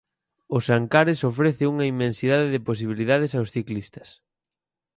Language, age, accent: Galician, under 19, Normativo (estándar)